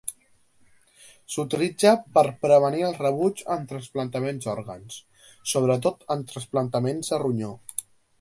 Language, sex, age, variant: Catalan, male, under 19, Central